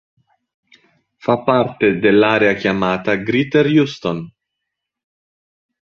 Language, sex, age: Italian, male, 30-39